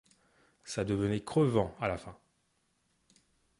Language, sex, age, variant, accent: French, male, 19-29, Français des départements et régions d'outre-mer, Français de La Réunion